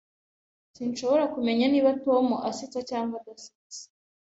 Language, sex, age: Kinyarwanda, female, 19-29